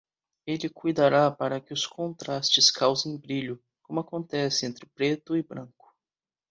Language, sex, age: Portuguese, male, 19-29